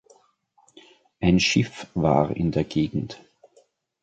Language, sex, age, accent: German, male, 50-59, Österreichisches Deutsch